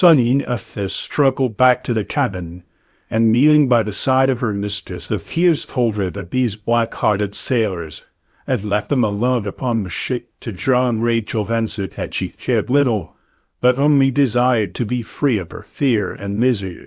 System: TTS, VITS